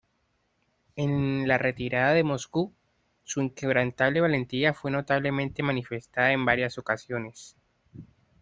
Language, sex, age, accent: Spanish, male, 19-29, Caribe: Cuba, Venezuela, Puerto Rico, República Dominicana, Panamá, Colombia caribeña, México caribeño, Costa del golfo de México